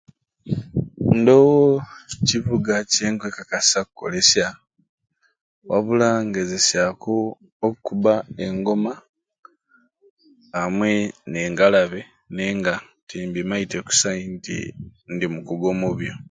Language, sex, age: Ruuli, male, 30-39